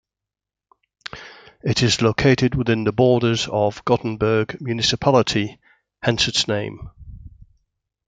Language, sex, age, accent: English, male, 60-69, England English